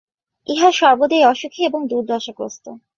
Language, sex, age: Bengali, female, 19-29